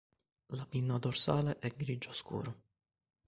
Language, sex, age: Italian, male, 19-29